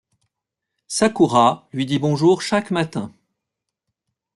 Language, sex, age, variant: French, male, 50-59, Français de métropole